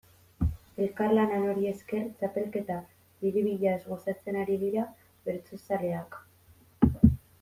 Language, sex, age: Basque, female, 19-29